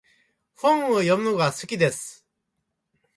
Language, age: Japanese, 70-79